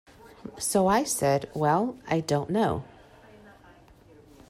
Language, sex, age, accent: English, female, 40-49, United States English